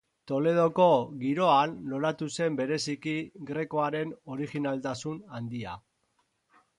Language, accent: Basque, Mendebalekoa (Araba, Bizkaia, Gipuzkoako mendebaleko herri batzuk)